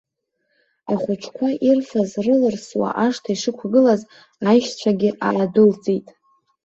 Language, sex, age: Abkhazian, female, under 19